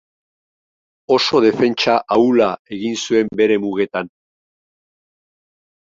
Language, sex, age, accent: Basque, male, 50-59, Erdialdekoa edo Nafarra (Gipuzkoa, Nafarroa)